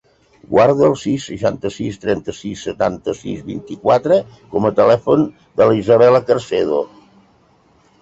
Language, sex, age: Catalan, male, 70-79